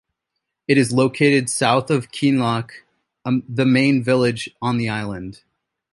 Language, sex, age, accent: English, male, 19-29, United States English